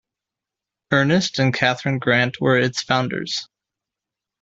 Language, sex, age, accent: English, male, 30-39, United States English